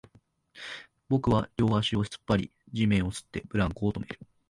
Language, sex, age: Japanese, male, 19-29